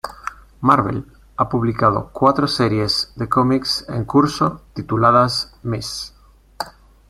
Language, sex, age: Spanish, male, 40-49